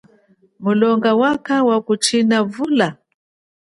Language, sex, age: Chokwe, female, 40-49